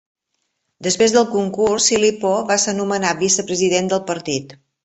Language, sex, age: Catalan, female, 50-59